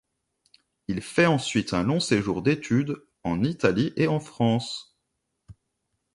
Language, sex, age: French, male, 30-39